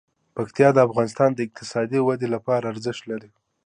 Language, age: Pashto, 19-29